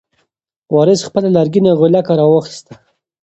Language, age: Pashto, 19-29